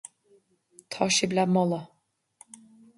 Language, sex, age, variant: Irish, female, 30-39, Gaeilge Chonnacht